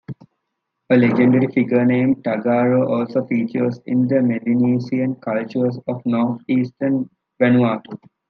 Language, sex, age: English, male, under 19